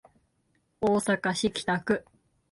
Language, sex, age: Japanese, female, 19-29